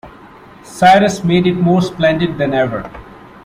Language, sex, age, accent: English, male, 30-39, India and South Asia (India, Pakistan, Sri Lanka)